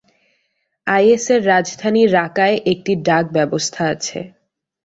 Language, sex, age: Bengali, female, 19-29